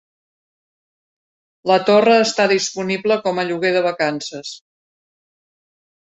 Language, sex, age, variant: Catalan, female, 50-59, Central